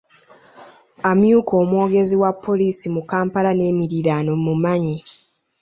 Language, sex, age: Ganda, female, 19-29